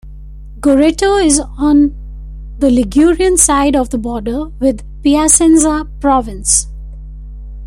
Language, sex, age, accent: English, female, 50-59, India and South Asia (India, Pakistan, Sri Lanka)